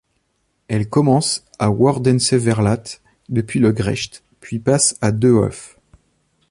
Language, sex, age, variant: French, male, 30-39, Français de métropole